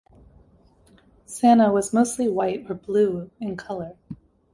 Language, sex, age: English, female, 30-39